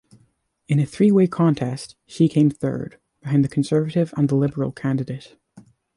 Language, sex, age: English, male, under 19